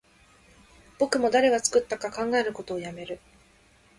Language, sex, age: Japanese, female, 19-29